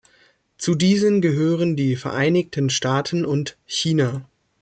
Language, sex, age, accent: German, male, 19-29, Deutschland Deutsch